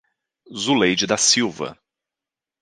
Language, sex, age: Portuguese, male, 30-39